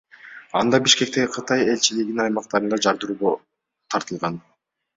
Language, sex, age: Kyrgyz, male, 19-29